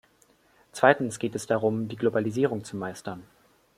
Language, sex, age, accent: German, male, 19-29, Deutschland Deutsch